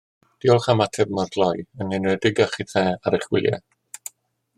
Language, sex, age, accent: Welsh, male, 60-69, Y Deyrnas Unedig Cymraeg